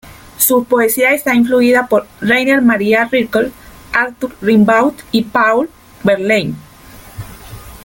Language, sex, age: Spanish, female, 30-39